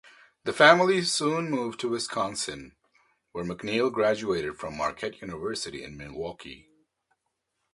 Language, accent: English, United States English